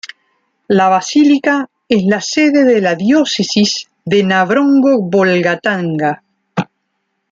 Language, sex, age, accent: Spanish, female, 50-59, Rioplatense: Argentina, Uruguay, este de Bolivia, Paraguay